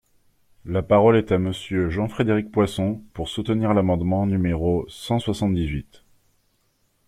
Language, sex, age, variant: French, male, 30-39, Français de métropole